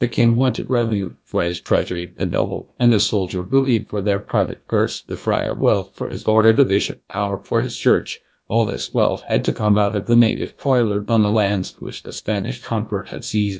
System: TTS, GlowTTS